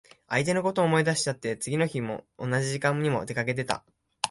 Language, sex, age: Japanese, male, 19-29